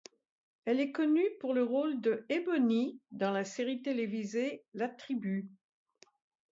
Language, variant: French, Français de métropole